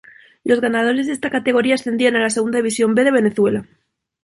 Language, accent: Spanish, España: Norte peninsular (Asturias, Castilla y León, Cantabria, País Vasco, Navarra, Aragón, La Rioja, Guadalajara, Cuenca)